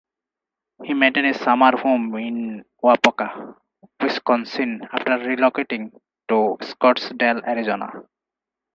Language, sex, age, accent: English, male, 19-29, India and South Asia (India, Pakistan, Sri Lanka)